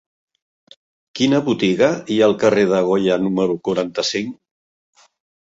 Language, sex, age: Catalan, male, 60-69